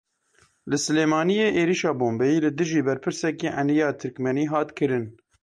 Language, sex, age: Kurdish, male, 30-39